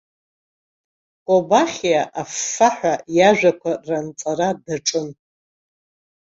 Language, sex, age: Abkhazian, female, 60-69